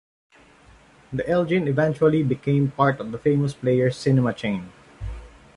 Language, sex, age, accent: English, male, 40-49, Filipino